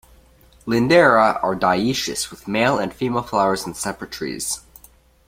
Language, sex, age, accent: English, male, under 19, United States English